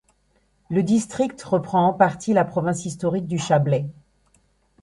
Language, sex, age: French, female, 50-59